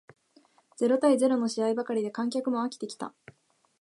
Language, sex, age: Japanese, female, 19-29